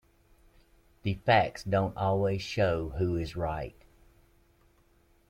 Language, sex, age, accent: English, male, 50-59, United States English